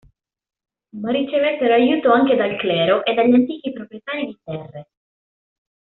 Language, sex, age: Italian, female, 19-29